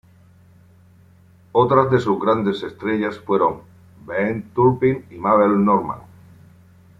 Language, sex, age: Spanish, male, 50-59